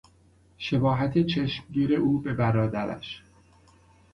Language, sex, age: Persian, male, 30-39